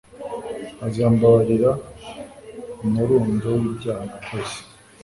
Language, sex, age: Kinyarwanda, male, 19-29